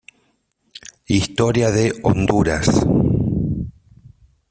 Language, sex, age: Spanish, male, 40-49